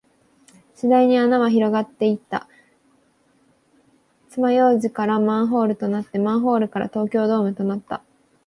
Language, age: Japanese, 19-29